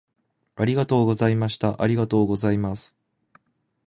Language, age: Japanese, 19-29